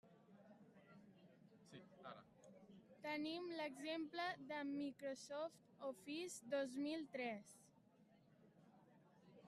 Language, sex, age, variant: Catalan, female, under 19, Central